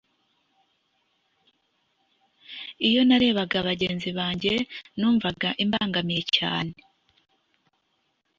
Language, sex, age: Kinyarwanda, female, 30-39